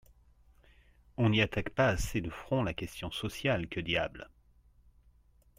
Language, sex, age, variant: French, male, 40-49, Français de métropole